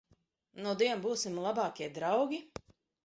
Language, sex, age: Latvian, female, 30-39